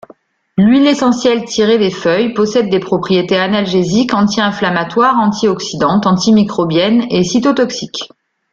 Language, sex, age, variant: French, female, 40-49, Français de métropole